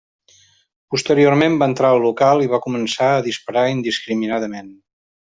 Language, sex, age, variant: Catalan, male, 50-59, Central